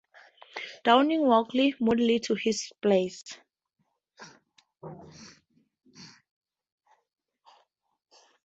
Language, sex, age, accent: English, female, 19-29, Southern African (South Africa, Zimbabwe, Namibia)